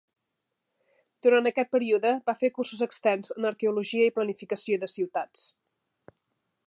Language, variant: Catalan, Central